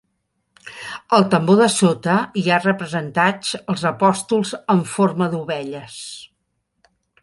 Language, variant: Catalan, Central